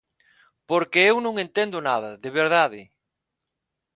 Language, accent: Galician, Normativo (estándar); Neofalante